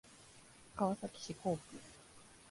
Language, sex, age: Japanese, female, 19-29